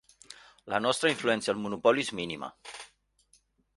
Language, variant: Catalan, Central